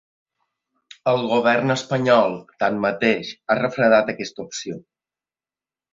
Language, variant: Catalan, Balear